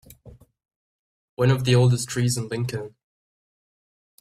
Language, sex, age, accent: English, male, under 19, United States English